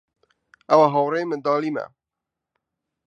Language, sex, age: Central Kurdish, male, 19-29